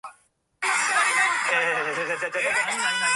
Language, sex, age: Japanese, male, 19-29